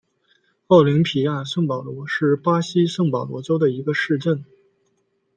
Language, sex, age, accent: Chinese, male, 19-29, 出生地：河北省